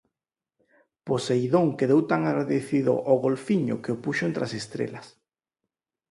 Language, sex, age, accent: Galician, male, 40-49, Normativo (estándar)